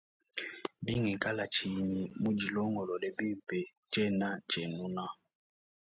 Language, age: Luba-Lulua, 19-29